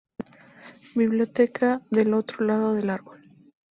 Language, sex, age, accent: Spanish, female, 19-29, México